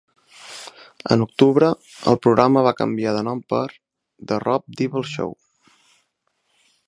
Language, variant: Catalan, Central